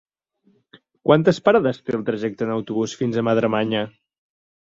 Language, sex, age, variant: Catalan, male, 30-39, Central